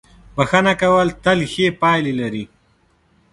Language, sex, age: Pashto, male, 19-29